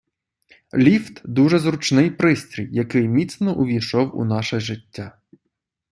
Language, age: Ukrainian, 19-29